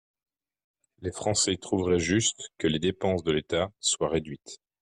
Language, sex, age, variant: French, male, 30-39, Français de métropole